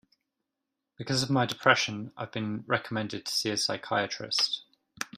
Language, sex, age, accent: English, male, 30-39, England English